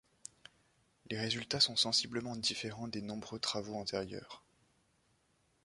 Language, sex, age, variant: French, male, 19-29, Français de métropole